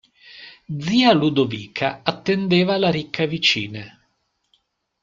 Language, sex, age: Italian, male, 50-59